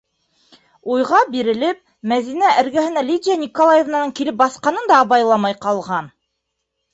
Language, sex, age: Bashkir, female, 30-39